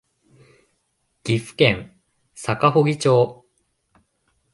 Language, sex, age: Japanese, male, 19-29